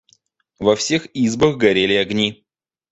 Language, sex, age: Russian, male, 30-39